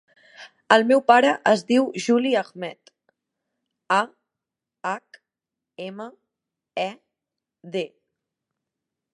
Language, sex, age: Catalan, female, 19-29